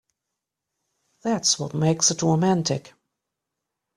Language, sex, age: English, female, 50-59